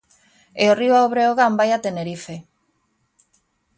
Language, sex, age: Galician, male, 50-59